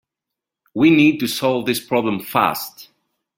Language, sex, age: English, male, 30-39